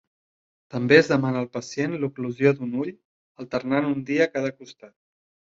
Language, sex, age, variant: Catalan, male, 30-39, Central